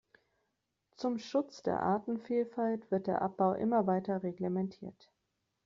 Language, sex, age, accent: German, female, 30-39, Deutschland Deutsch